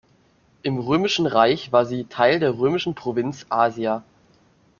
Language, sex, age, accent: German, male, under 19, Deutschland Deutsch